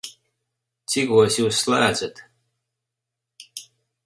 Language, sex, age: Latvian, male, 50-59